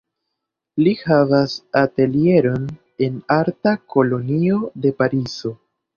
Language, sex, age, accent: Esperanto, male, 19-29, Internacia